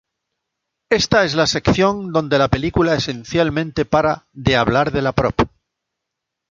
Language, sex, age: Spanish, female, 70-79